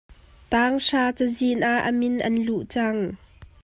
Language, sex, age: Hakha Chin, female, 19-29